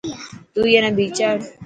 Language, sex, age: Dhatki, female, 19-29